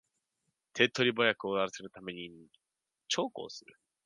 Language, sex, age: Japanese, male, 19-29